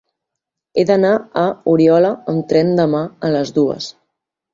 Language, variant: Catalan, Central